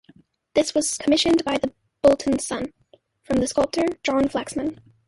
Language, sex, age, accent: English, female, under 19, United States English